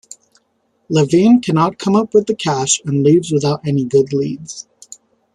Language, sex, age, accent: English, male, 19-29, United States English